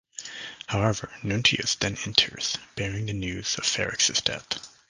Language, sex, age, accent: English, male, 19-29, United States English